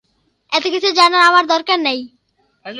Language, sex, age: Bengali, male, under 19